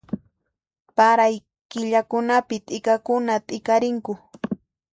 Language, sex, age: Puno Quechua, female, 30-39